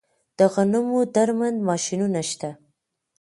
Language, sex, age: Pashto, female, 19-29